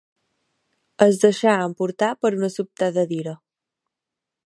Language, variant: Catalan, Central